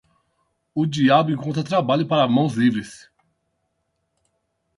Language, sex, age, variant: Portuguese, male, 40-49, Portuguese (Brasil)